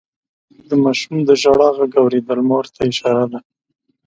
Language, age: Pashto, 19-29